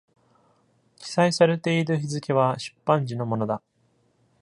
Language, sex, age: Japanese, male, 30-39